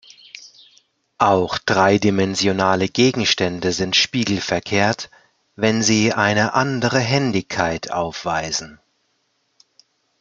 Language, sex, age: German, male, 40-49